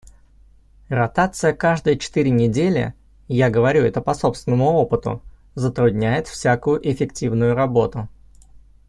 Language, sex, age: Russian, male, 30-39